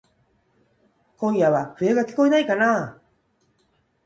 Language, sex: Japanese, female